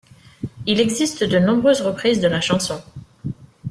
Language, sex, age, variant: French, female, 40-49, Français de métropole